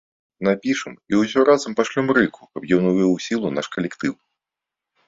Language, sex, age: Belarusian, male, 40-49